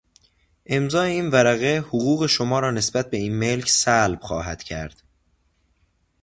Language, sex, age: Persian, male, under 19